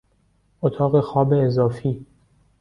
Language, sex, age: Persian, male, 19-29